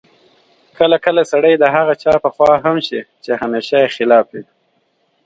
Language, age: Pashto, 30-39